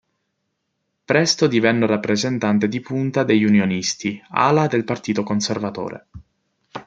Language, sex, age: Italian, male, 19-29